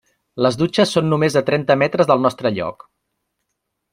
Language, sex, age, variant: Catalan, male, 30-39, Nord-Occidental